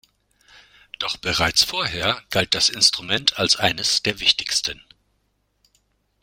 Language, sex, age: German, male, 60-69